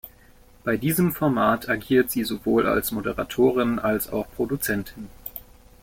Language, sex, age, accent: German, male, 19-29, Deutschland Deutsch